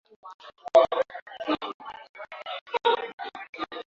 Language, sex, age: Swahili, female, 19-29